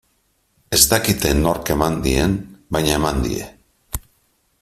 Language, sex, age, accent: Basque, male, 50-59, Mendebalekoa (Araba, Bizkaia, Gipuzkoako mendebaleko herri batzuk)